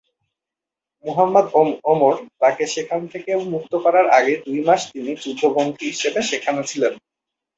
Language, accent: Bengali, Bangladeshi